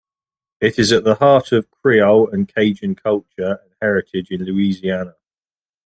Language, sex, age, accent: English, male, 30-39, England English